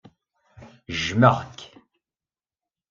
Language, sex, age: Kabyle, male, 40-49